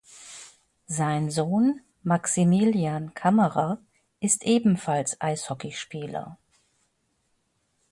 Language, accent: German, Deutschland Deutsch